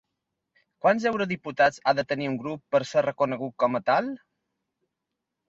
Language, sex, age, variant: Catalan, male, 40-49, Balear